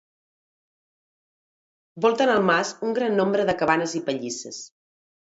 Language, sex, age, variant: Catalan, female, 40-49, Central